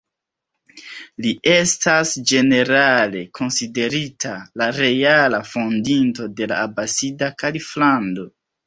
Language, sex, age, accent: Esperanto, male, 30-39, Internacia